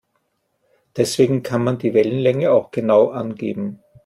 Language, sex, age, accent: German, male, 50-59, Österreichisches Deutsch